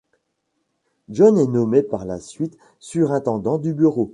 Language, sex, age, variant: French, male, 40-49, Français de métropole